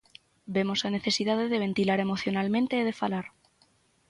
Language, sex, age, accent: Galician, female, 19-29, Central (gheada); Normativo (estándar)